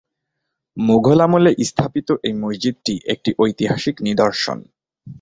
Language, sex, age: Bengali, male, 19-29